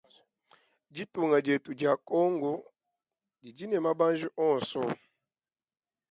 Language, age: Luba-Lulua, 19-29